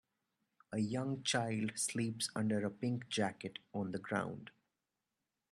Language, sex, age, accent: English, male, 19-29, India and South Asia (India, Pakistan, Sri Lanka)